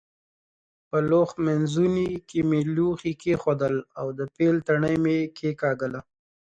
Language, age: Pashto, 30-39